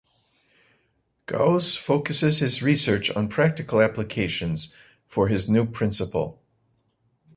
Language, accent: English, United States English